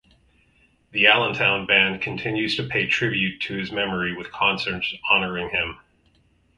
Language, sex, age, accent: English, male, 40-49, United States English